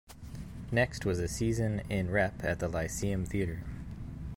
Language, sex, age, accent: English, male, 30-39, United States English